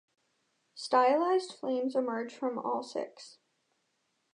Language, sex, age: English, female, 19-29